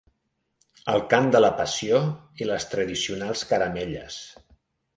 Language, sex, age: Catalan, male, 50-59